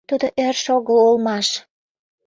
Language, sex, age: Mari, female, 19-29